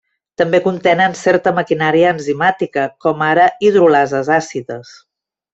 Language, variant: Catalan, Central